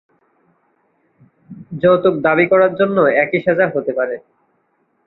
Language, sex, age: Bengali, male, 19-29